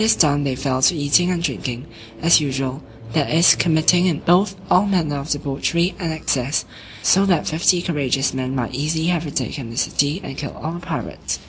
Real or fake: real